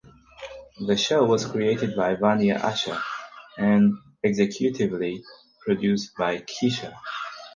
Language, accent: English, United States English